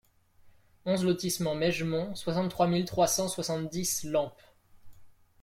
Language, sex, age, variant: French, male, 19-29, Français de métropole